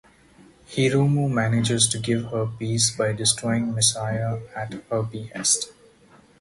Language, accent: English, India and South Asia (India, Pakistan, Sri Lanka)